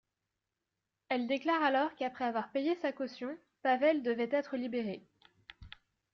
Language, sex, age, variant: French, female, 19-29, Français de métropole